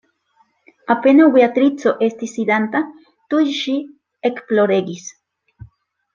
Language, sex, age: Esperanto, female, 40-49